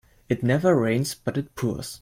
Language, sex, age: English, male, under 19